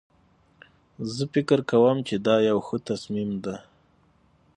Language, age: Pashto, 19-29